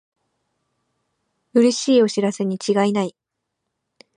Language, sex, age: Japanese, female, 19-29